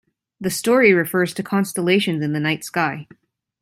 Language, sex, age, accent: English, female, 19-29, United States English